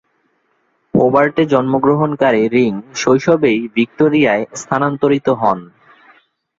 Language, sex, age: Bengali, male, 19-29